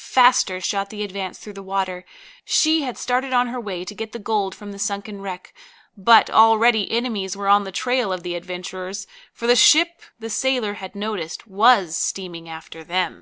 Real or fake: real